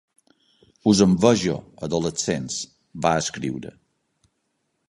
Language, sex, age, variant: Catalan, male, 60-69, Balear